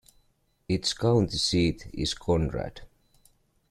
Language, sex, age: English, male, 30-39